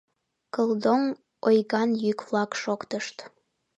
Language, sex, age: Mari, female, 19-29